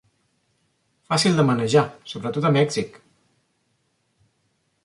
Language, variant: Catalan, Central